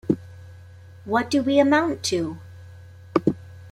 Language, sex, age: English, female, 40-49